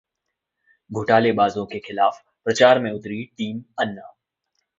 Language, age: Hindi, 19-29